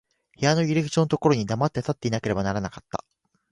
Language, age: Japanese, 19-29